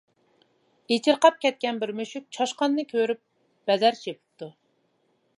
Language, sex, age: Uyghur, female, 40-49